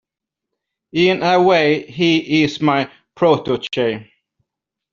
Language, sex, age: English, male, 40-49